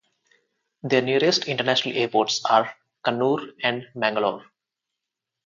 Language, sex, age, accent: English, male, 19-29, India and South Asia (India, Pakistan, Sri Lanka)